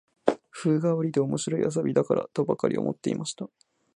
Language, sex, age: Japanese, female, 90+